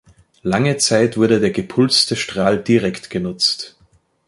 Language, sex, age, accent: German, male, 30-39, Österreichisches Deutsch